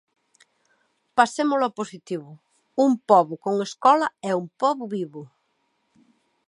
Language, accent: Galician, Atlántico (seseo e gheada)